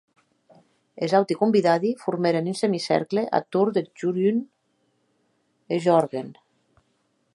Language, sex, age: Occitan, female, 50-59